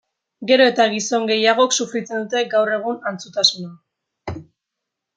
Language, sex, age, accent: Basque, female, under 19, Erdialdekoa edo Nafarra (Gipuzkoa, Nafarroa)